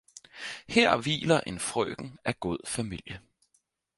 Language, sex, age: Danish, male, 19-29